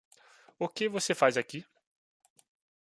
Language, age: Portuguese, 19-29